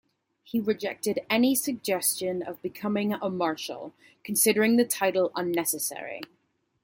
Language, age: English, 19-29